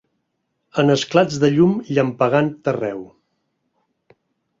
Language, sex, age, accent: Catalan, male, 60-69, Català central